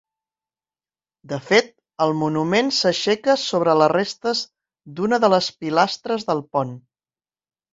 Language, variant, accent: Catalan, Central, central